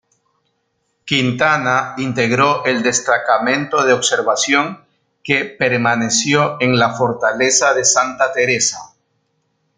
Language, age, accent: Spanish, 40-49, Andino-Pacífico: Colombia, Perú, Ecuador, oeste de Bolivia y Venezuela andina